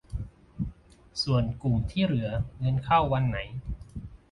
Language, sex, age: Thai, male, 30-39